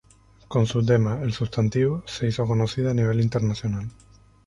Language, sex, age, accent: Spanish, male, 19-29, España: Islas Canarias